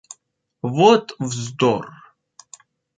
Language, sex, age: Russian, male, 19-29